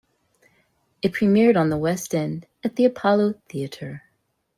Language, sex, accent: English, female, United States English